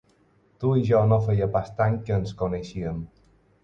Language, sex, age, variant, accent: Catalan, male, 30-39, Balear, balear; aprenent (recent, des del castellà)